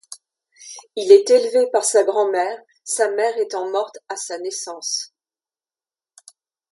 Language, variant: French, Français de métropole